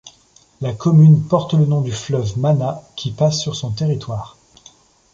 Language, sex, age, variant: French, male, 30-39, Français de métropole